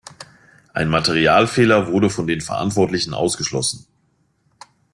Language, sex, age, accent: German, male, 40-49, Deutschland Deutsch